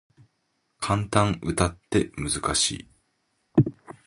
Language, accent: Japanese, 日本人